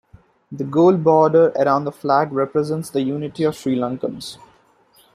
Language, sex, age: English, male, 19-29